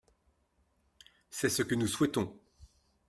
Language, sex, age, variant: French, male, 50-59, Français de métropole